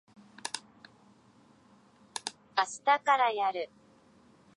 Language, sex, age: Japanese, male, 19-29